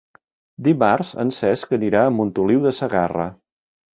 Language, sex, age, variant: Catalan, male, 50-59, Central